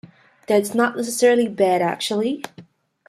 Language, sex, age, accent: English, female, under 19, United States English